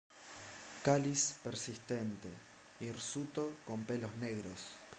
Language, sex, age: Spanish, male, 19-29